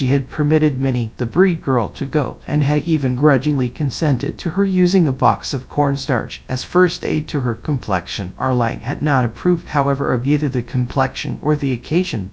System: TTS, GradTTS